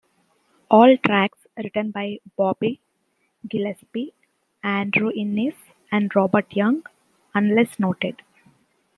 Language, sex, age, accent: English, female, 19-29, United States English